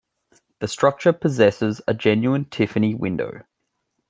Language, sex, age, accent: English, male, 30-39, Australian English